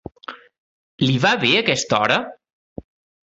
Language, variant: Catalan, Central